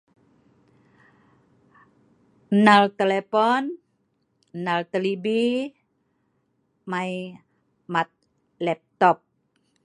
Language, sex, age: Sa'ban, female, 50-59